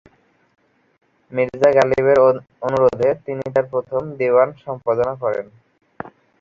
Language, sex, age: Bengali, male, 19-29